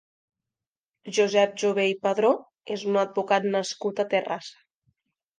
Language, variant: Catalan, Nord-Occidental